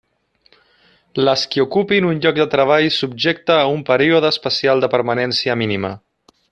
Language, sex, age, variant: Catalan, male, 30-39, Central